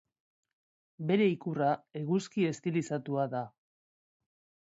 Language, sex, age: Basque, female, 40-49